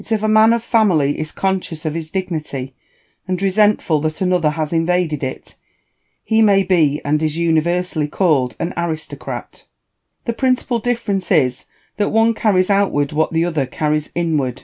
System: none